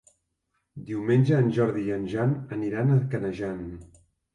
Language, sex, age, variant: Catalan, male, 40-49, Central